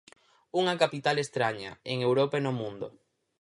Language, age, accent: Galician, 19-29, Central (gheada)